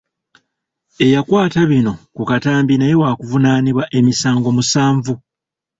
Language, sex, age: Ganda, male, 40-49